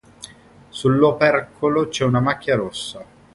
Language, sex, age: Italian, male, 30-39